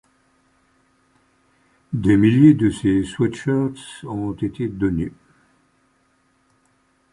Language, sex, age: French, male, 70-79